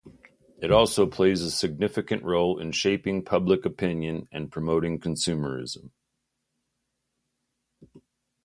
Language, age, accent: English, 50-59, United States English